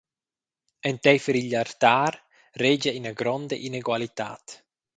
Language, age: Romansh, 30-39